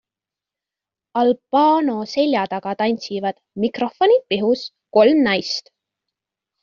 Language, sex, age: Estonian, female, 19-29